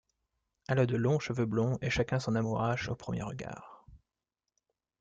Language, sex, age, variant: French, male, 19-29, Français de métropole